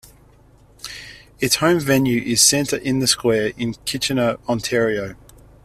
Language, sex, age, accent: English, male, 30-39, Australian English